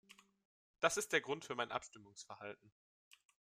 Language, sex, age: German, male, 19-29